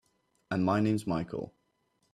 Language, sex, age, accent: English, male, 19-29, Welsh English